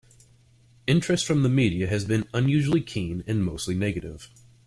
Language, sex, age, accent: English, male, 19-29, United States English